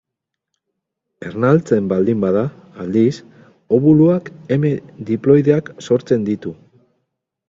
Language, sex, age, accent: Basque, male, 50-59, Mendebalekoa (Araba, Bizkaia, Gipuzkoako mendebaleko herri batzuk)